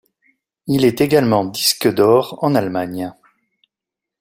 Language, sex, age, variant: French, male, 40-49, Français de métropole